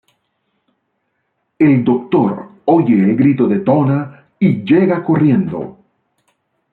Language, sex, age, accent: Spanish, male, 50-59, América central